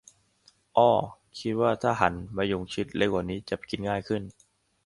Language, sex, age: Thai, male, under 19